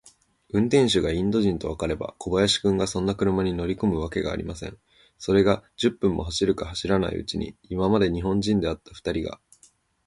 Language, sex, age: Japanese, male, under 19